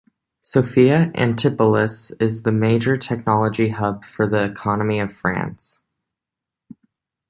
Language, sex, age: English, male, under 19